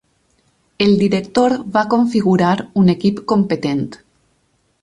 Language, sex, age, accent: Catalan, female, 30-39, valencià meridional